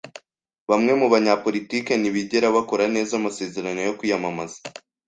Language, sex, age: Kinyarwanda, male, 19-29